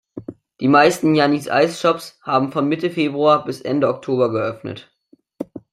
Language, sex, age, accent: German, male, under 19, Deutschland Deutsch